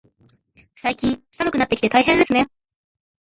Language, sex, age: Japanese, female, 19-29